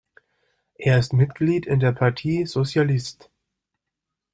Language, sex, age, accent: German, male, 30-39, Deutschland Deutsch